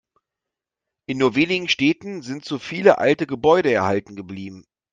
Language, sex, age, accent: German, male, 40-49, Deutschland Deutsch